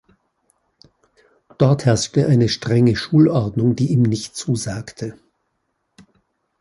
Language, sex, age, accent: German, male, 50-59, Österreichisches Deutsch